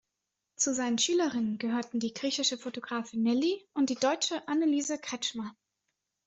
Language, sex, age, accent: German, female, 19-29, Deutschland Deutsch